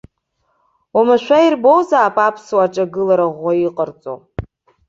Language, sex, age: Abkhazian, female, 30-39